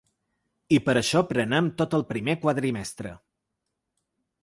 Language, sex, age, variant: Catalan, male, 40-49, Balear